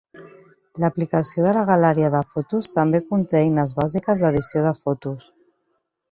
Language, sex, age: Catalan, female, 40-49